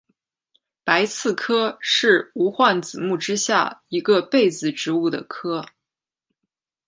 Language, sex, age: Chinese, female, 19-29